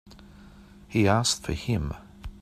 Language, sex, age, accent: English, male, 50-59, Australian English